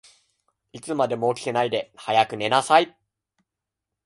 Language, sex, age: Japanese, male, 19-29